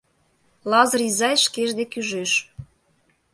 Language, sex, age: Mari, female, 30-39